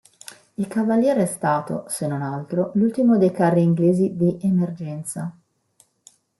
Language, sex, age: Italian, female, 40-49